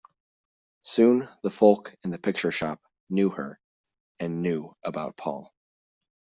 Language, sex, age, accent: English, male, 30-39, United States English